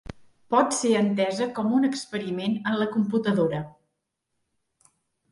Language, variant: Catalan, Central